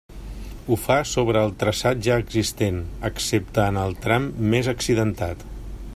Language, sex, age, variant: Catalan, male, 50-59, Central